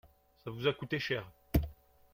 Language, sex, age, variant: French, male, 19-29, Français de métropole